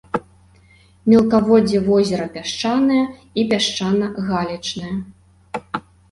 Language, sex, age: Belarusian, female, 19-29